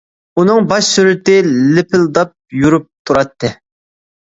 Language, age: Uyghur, 19-29